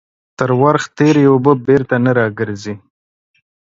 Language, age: Pashto, 30-39